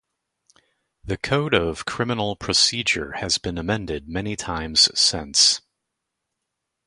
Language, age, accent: English, 30-39, United States English